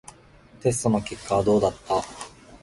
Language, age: Japanese, 19-29